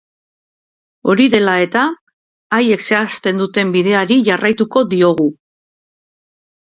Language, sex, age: Basque, female, 40-49